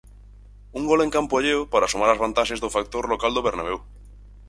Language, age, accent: Galician, 19-29, Central (gheada)